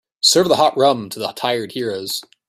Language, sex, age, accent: English, male, 19-29, United States English